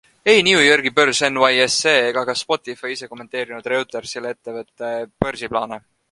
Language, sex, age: Estonian, male, 19-29